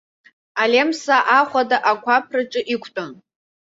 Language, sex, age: Abkhazian, female, under 19